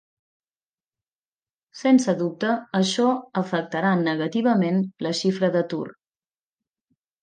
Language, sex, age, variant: Catalan, female, 30-39, Nord-Occidental